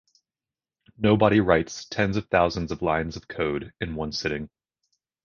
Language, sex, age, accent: English, male, 30-39, United States English